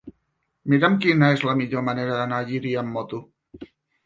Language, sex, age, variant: Catalan, male, 40-49, Central